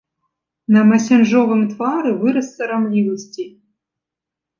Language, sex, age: Belarusian, female, 19-29